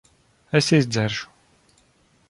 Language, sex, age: Latvian, male, 40-49